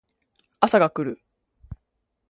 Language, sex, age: Japanese, female, 19-29